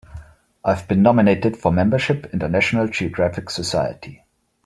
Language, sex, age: English, male, 19-29